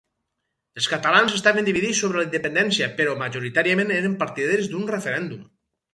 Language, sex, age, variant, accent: Catalan, male, 50-59, Valencià meridional, valencià